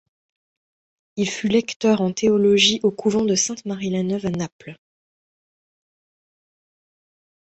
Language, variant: French, Français de métropole